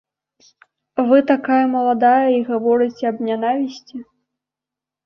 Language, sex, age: Belarusian, female, under 19